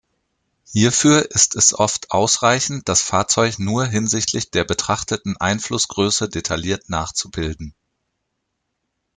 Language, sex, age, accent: German, male, 40-49, Deutschland Deutsch